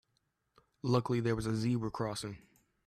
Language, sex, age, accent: English, male, under 19, United States English